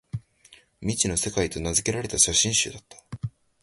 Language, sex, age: Japanese, male, under 19